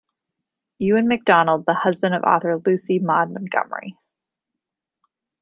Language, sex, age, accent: English, female, 30-39, United States English